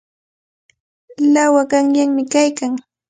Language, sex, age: Cajatambo North Lima Quechua, female, 30-39